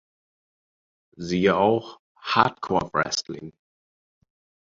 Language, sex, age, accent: German, male, 30-39, Deutschland Deutsch